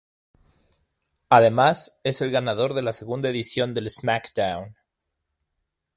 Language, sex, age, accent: Spanish, male, 30-39, México